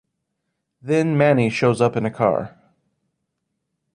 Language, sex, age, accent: English, male, 30-39, United States English